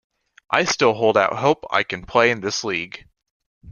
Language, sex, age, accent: English, male, under 19, United States English